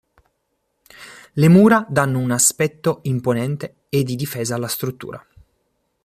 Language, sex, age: Italian, male, 19-29